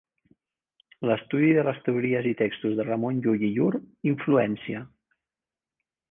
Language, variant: Catalan, Central